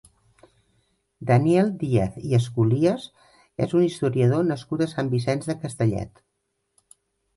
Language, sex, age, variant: Catalan, female, 50-59, Central